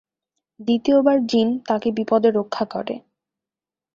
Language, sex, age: Bengali, female, under 19